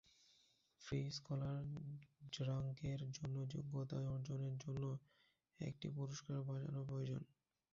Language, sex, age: Bengali, male, 19-29